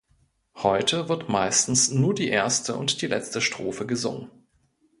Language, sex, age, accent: German, male, 30-39, Deutschland Deutsch